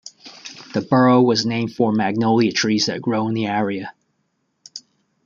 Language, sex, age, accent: English, male, 50-59, United States English